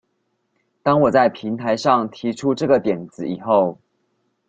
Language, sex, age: Chinese, male, 19-29